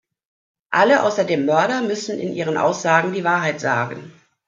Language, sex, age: German, female, 50-59